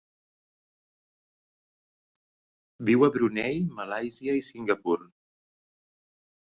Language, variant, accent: Catalan, Balear, menorquí